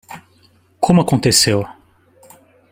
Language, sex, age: Portuguese, male, 40-49